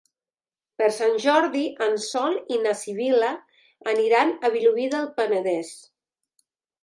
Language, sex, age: Catalan, female, 50-59